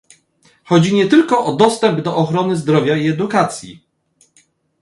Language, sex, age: Polish, male, 30-39